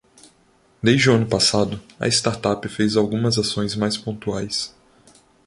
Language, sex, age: Portuguese, male, 19-29